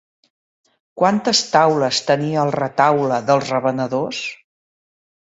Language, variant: Catalan, Central